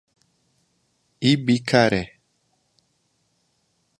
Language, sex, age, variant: Portuguese, male, 30-39, Portuguese (Brasil)